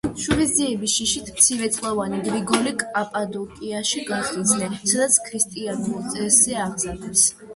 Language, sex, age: Georgian, female, 90+